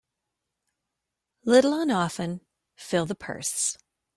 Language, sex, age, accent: English, female, 50-59, United States English